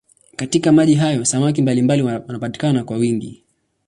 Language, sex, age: Swahili, male, 19-29